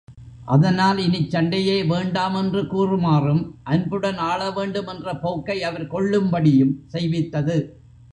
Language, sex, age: Tamil, male, 70-79